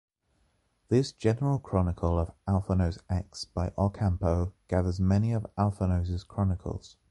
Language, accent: English, England English